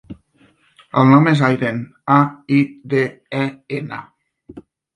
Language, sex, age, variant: Catalan, male, 40-49, Central